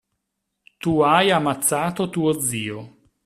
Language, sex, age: Italian, male, 40-49